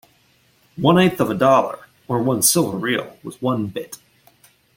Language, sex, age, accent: English, male, 19-29, United States English